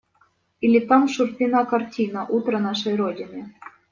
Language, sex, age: Russian, female, 19-29